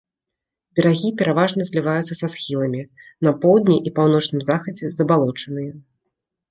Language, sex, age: Belarusian, female, 30-39